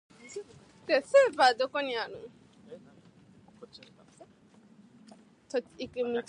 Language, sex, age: English, female, under 19